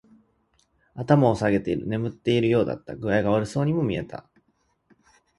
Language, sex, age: Japanese, male, 19-29